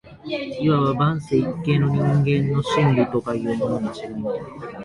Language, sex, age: Japanese, male, 19-29